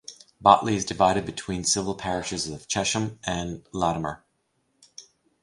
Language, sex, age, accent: English, male, 50-59, United States English